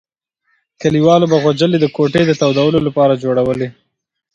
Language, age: Pashto, 19-29